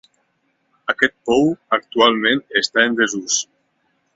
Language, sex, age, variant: Catalan, male, 19-29, Nord-Occidental